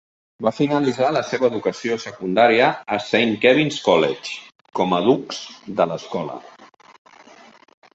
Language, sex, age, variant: Catalan, male, 50-59, Central